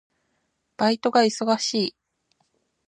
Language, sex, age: Japanese, female, 19-29